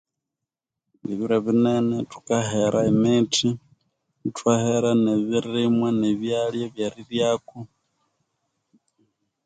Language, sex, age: Konzo, male, 30-39